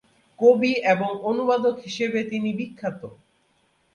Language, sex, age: Bengali, male, 30-39